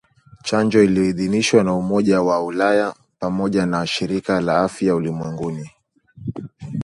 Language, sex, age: Swahili, male, 30-39